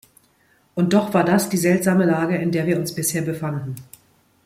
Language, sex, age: German, female, 40-49